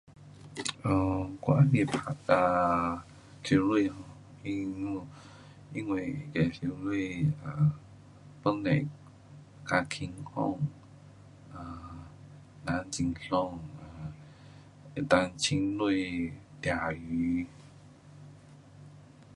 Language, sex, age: Pu-Xian Chinese, male, 40-49